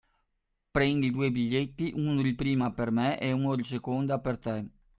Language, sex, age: Italian, male, 40-49